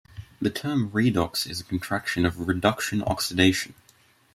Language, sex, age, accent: English, male, under 19, Australian English